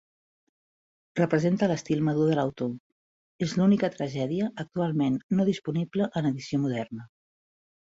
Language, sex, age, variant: Catalan, female, 40-49, Central